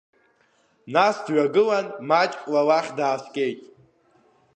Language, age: Abkhazian, under 19